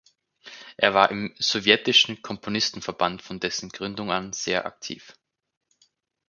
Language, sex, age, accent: German, male, 19-29, Österreichisches Deutsch